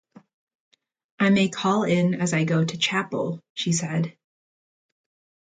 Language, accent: English, United States English